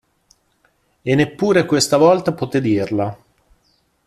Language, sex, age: Italian, male, 40-49